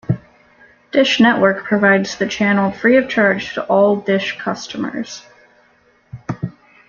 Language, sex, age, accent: English, female, 19-29, United States English